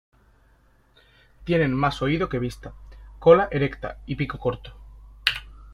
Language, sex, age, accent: Spanish, male, 19-29, España: Sur peninsular (Andalucia, Extremadura, Murcia)